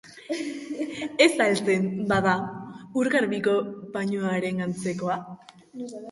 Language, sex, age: Basque, female, under 19